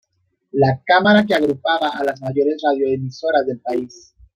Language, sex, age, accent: Spanish, male, 30-39, México